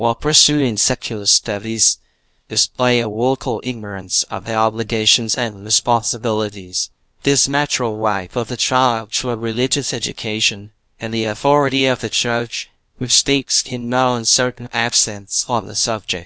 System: TTS, VITS